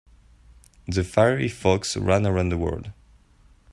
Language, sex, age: English, male, 19-29